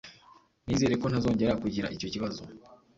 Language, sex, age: Kinyarwanda, male, 19-29